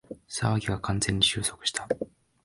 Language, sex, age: Japanese, male, 19-29